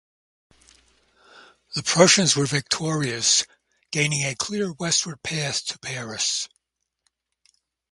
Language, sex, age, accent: English, male, 70-79, United States English